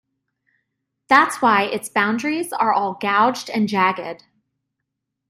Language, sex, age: English, female, 30-39